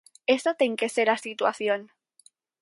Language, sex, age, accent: Galician, female, under 19, Normativo (estándar)